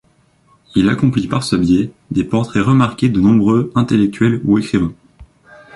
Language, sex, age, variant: French, male, under 19, Français de métropole